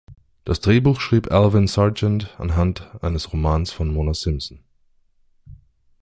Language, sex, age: German, male, 30-39